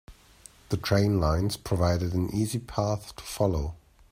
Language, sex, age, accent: English, male, 30-39, England English